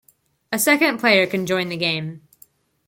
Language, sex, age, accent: English, female, under 19, United States English